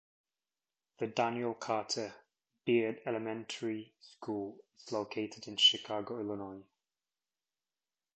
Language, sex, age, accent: English, male, 30-39, England English